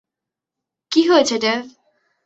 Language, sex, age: Bengali, female, 19-29